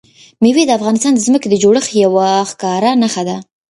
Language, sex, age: Pashto, female, 19-29